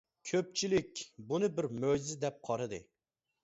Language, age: Uyghur, 19-29